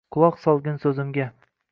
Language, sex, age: Uzbek, male, 19-29